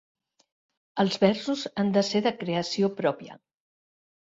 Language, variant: Catalan, Central